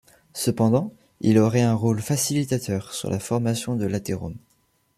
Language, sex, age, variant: French, male, under 19, Français de métropole